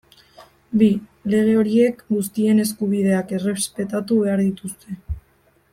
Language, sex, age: Basque, female, 19-29